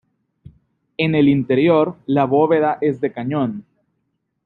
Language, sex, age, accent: Spanish, male, 19-29, América central